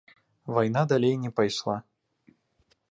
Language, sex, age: Belarusian, male, 19-29